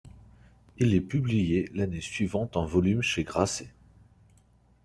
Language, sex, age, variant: French, male, 30-39, Français de métropole